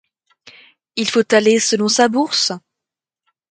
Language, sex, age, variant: French, female, under 19, Français de métropole